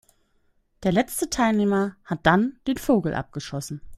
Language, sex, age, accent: German, female, 19-29, Deutschland Deutsch